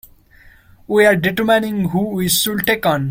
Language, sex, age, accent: English, male, 19-29, India and South Asia (India, Pakistan, Sri Lanka)